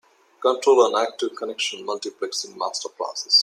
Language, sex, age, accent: English, male, 60-69, India and South Asia (India, Pakistan, Sri Lanka)